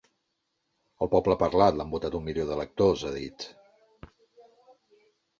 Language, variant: Catalan, Central